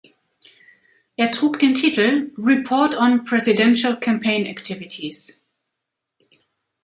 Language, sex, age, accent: German, female, 50-59, Deutschland Deutsch